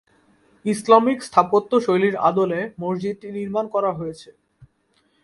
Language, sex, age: Bengali, male, 19-29